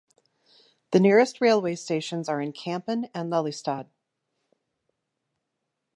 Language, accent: English, United States English